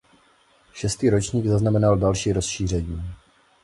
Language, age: Czech, 30-39